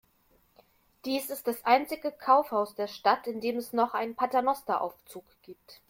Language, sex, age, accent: German, female, 50-59, Deutschland Deutsch